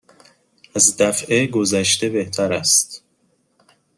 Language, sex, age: Persian, male, 19-29